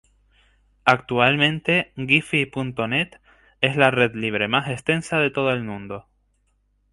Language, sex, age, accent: Spanish, male, 19-29, España: Islas Canarias